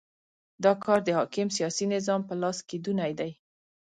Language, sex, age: Pashto, female, 19-29